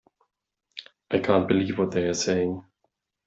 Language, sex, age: English, male, 19-29